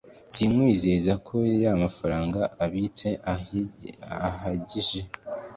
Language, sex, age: Kinyarwanda, male, 19-29